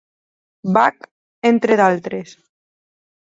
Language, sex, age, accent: Catalan, female, 30-39, valencià